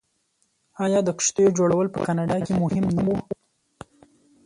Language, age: Pashto, 19-29